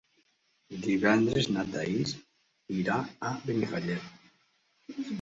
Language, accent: Catalan, Lleidatà